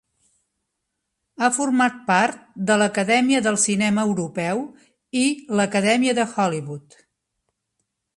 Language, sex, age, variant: Catalan, female, 60-69, Central